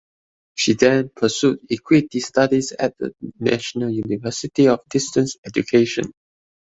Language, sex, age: English, male, 30-39